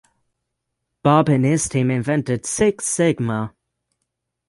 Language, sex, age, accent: English, male, 19-29, United States English; England English